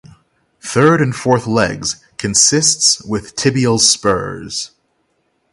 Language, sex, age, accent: English, male, 30-39, United States English; England English